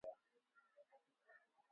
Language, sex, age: Swahili, male, 19-29